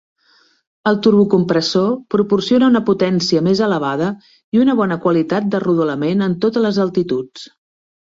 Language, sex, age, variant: Catalan, female, 50-59, Central